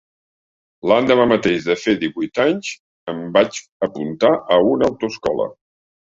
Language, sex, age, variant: Catalan, male, 60-69, Central